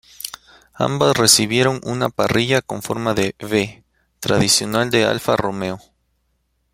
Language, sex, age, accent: Spanish, male, 19-29, Andino-Pacífico: Colombia, Perú, Ecuador, oeste de Bolivia y Venezuela andina